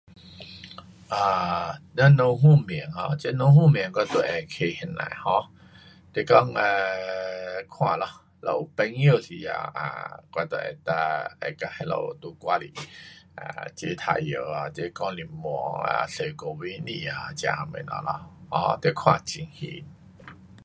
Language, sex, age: Pu-Xian Chinese, male, 50-59